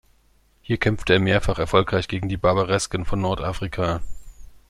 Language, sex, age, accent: German, male, 40-49, Deutschland Deutsch